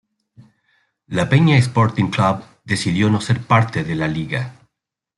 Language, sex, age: Spanish, male, 30-39